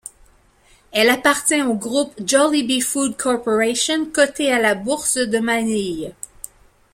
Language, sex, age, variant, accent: French, female, 40-49, Français d'Amérique du Nord, Français du Canada